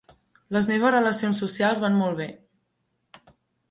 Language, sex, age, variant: Catalan, female, 19-29, Central